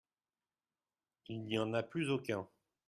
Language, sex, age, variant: French, male, 40-49, Français de métropole